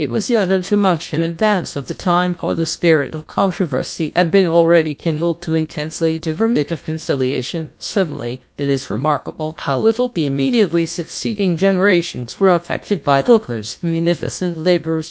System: TTS, GlowTTS